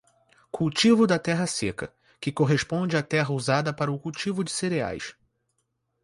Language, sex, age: Portuguese, male, 19-29